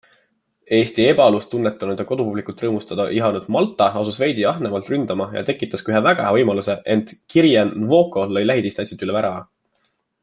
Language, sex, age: Estonian, male, 19-29